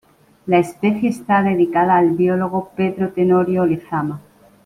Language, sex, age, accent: Spanish, female, 50-59, España: Centro-Sur peninsular (Madrid, Toledo, Castilla-La Mancha)